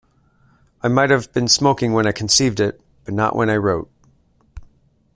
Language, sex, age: English, male, 40-49